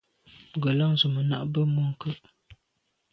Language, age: Medumba, 30-39